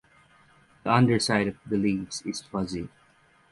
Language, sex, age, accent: English, male, 30-39, United States English; Filipino